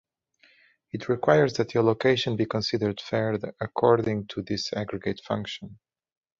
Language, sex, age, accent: English, male, 30-39, United States English